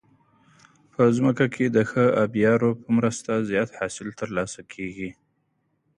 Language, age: Pashto, 30-39